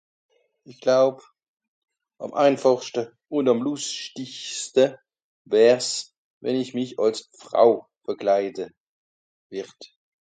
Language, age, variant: Swiss German, 40-49, Nordniederàlemmànisch (Rishoffe, Zàwere, Bùsswìller, Hawenau, Brüemt, Stroossbùri, Molse, Dàmbàch, Schlettstàtt, Pfàlzbùri usw.)